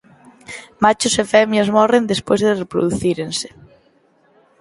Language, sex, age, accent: Galician, female, 19-29, Central (gheada)